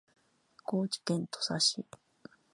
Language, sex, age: Japanese, female, 50-59